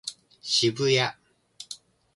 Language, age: Japanese, 19-29